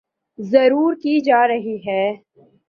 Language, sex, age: Urdu, male, 19-29